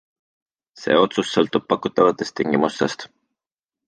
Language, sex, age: Estonian, male, 19-29